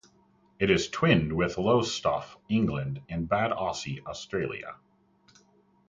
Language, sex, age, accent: English, male, 30-39, United States English